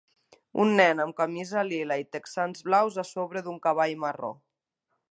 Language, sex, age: Catalan, female, 30-39